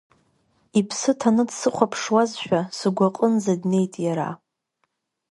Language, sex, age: Abkhazian, female, under 19